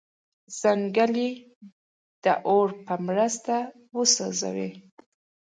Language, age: Pashto, 19-29